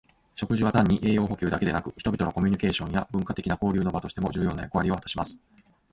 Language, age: Japanese, 40-49